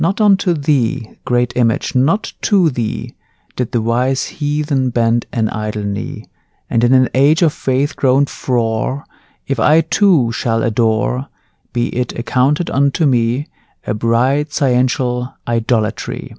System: none